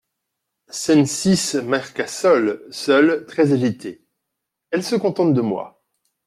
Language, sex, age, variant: French, male, 40-49, Français de métropole